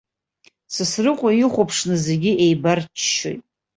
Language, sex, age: Abkhazian, female, 40-49